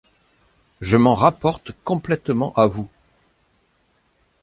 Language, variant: French, Français de métropole